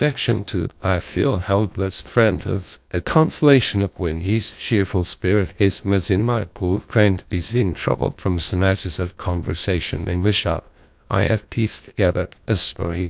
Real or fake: fake